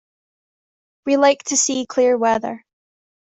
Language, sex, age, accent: English, female, 19-29, Scottish English